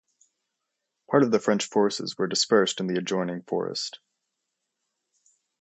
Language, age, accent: English, 19-29, United States English